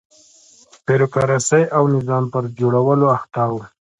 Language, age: Pashto, 30-39